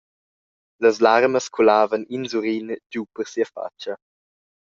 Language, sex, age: Romansh, male, under 19